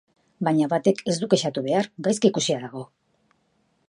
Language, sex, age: Basque, female, 50-59